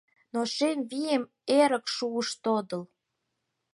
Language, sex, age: Mari, female, 19-29